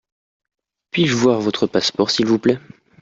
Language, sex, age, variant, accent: French, male, 19-29, Français d'Europe, Français de Suisse